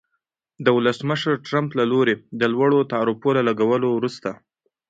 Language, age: Pashto, 19-29